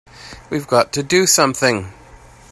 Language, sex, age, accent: English, male, 50-59, Canadian English